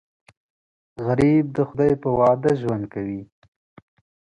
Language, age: Pashto, 19-29